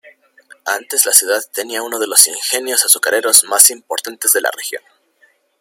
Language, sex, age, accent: Spanish, male, under 19, España: Centro-Sur peninsular (Madrid, Toledo, Castilla-La Mancha)